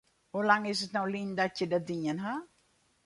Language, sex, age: Western Frisian, female, 60-69